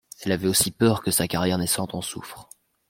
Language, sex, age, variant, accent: French, male, under 19, Français d'Europe, Français de Belgique